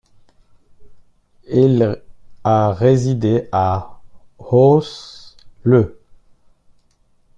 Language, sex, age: French, male, 40-49